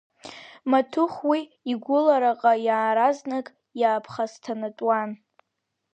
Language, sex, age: Abkhazian, female, under 19